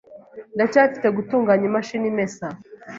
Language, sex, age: Kinyarwanda, female, 19-29